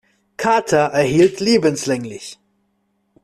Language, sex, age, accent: German, male, 19-29, Deutschland Deutsch